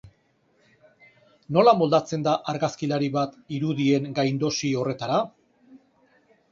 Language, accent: Basque, Erdialdekoa edo Nafarra (Gipuzkoa, Nafarroa)